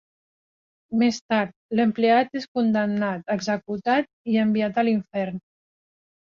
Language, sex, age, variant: Catalan, female, 40-49, Central